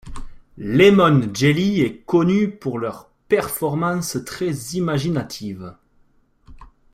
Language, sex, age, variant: French, male, 19-29, Français de métropole